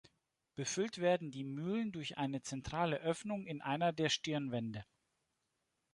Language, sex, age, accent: German, male, 30-39, Deutschland Deutsch